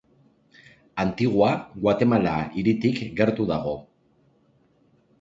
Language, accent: Basque, Erdialdekoa edo Nafarra (Gipuzkoa, Nafarroa)